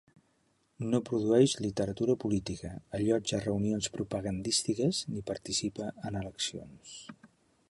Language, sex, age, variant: Catalan, male, 70-79, Central